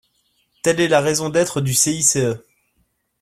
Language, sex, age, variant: French, male, 19-29, Français de métropole